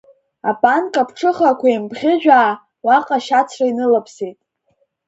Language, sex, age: Abkhazian, female, under 19